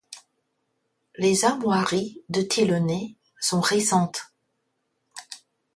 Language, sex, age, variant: French, female, 50-59, Français de métropole